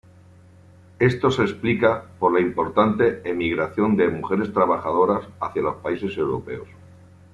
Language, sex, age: Spanish, male, 50-59